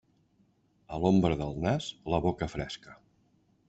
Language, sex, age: Catalan, male, 50-59